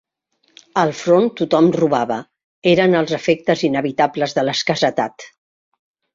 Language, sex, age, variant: Catalan, female, 60-69, Central